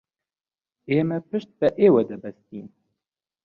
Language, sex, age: Central Kurdish, male, 19-29